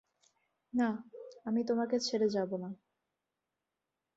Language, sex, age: Bengali, female, 19-29